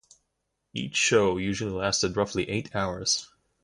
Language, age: English, 19-29